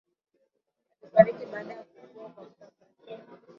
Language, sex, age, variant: Swahili, female, 19-29, Kiswahili cha Bara ya Kenya